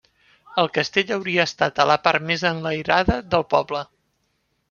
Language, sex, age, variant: Catalan, male, 19-29, Central